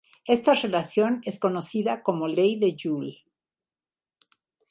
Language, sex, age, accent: Spanish, female, 60-69, México